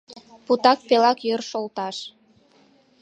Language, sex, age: Mari, female, 19-29